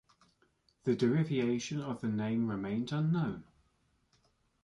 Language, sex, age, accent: English, male, 30-39, England English